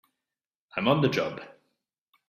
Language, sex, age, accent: English, male, 30-39, Australian English